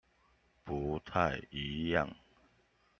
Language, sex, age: Chinese, male, 40-49